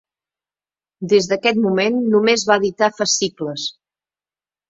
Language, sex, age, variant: Catalan, female, 60-69, Central